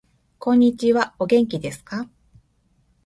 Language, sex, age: Japanese, female, 50-59